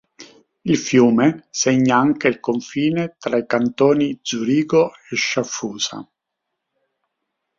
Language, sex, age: Italian, male, 60-69